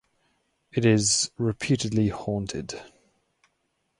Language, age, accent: English, 19-29, England English